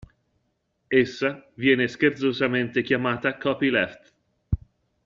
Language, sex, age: Italian, male, 50-59